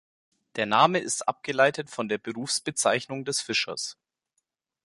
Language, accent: German, Deutschland Deutsch